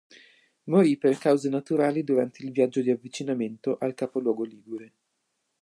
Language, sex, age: Italian, male, under 19